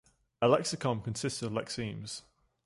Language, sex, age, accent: English, male, 19-29, England English